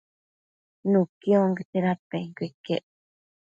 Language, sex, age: Matsés, female, 30-39